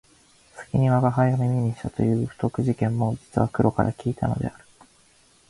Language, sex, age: Japanese, male, 19-29